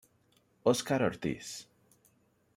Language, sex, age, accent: Spanish, male, 19-29, México